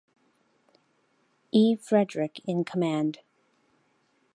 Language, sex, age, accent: English, female, 40-49, United States English